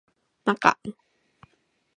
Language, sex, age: Japanese, female, under 19